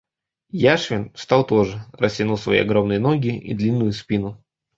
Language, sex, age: Russian, male, 19-29